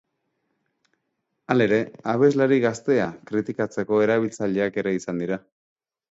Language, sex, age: Basque, male, 30-39